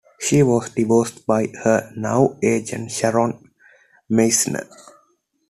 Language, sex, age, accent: English, male, 19-29, India and South Asia (India, Pakistan, Sri Lanka)